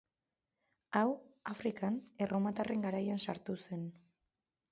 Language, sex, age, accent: Basque, female, 19-29, Mendebalekoa (Araba, Bizkaia, Gipuzkoako mendebaleko herri batzuk)